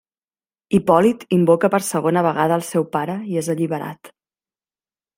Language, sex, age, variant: Catalan, female, 40-49, Central